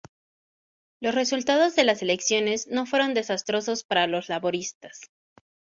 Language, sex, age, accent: Spanish, female, 19-29, México